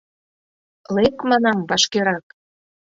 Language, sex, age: Mari, female, 30-39